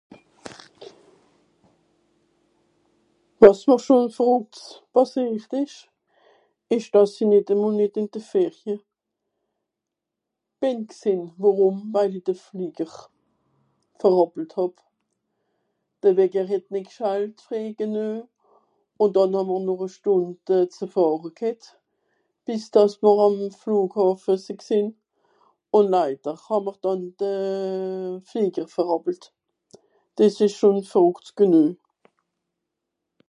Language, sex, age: Swiss German, female, 50-59